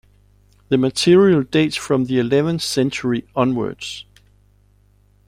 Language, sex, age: English, male, 40-49